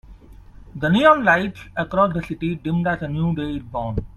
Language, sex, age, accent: English, male, 19-29, India and South Asia (India, Pakistan, Sri Lanka)